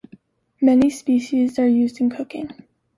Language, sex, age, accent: English, female, 19-29, United States English